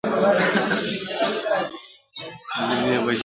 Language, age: Pashto, 19-29